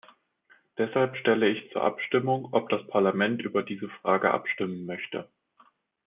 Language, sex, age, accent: German, male, 19-29, Deutschland Deutsch